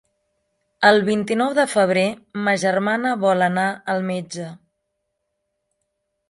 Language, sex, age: Catalan, female, 30-39